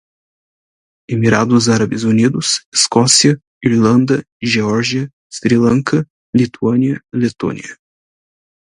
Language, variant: Portuguese, Portuguese (Brasil)